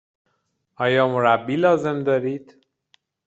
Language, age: Persian, 30-39